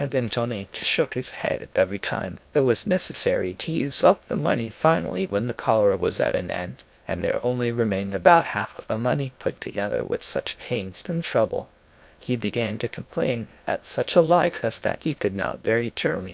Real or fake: fake